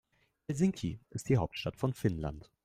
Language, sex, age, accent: German, male, 19-29, Deutschland Deutsch